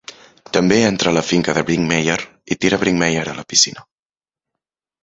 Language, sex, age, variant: Catalan, male, 19-29, Central